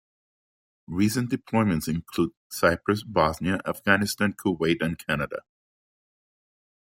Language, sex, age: English, male, 60-69